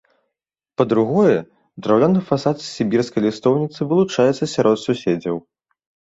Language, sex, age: Belarusian, male, 19-29